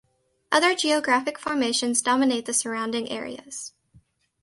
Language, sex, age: English, female, under 19